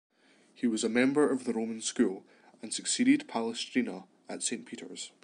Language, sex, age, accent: English, male, 19-29, Scottish English